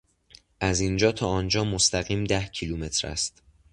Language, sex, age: Persian, male, under 19